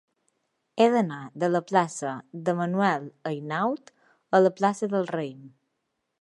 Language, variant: Catalan, Balear